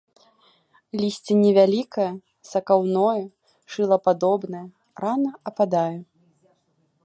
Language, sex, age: Belarusian, female, 19-29